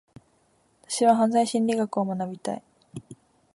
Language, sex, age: Japanese, female, 19-29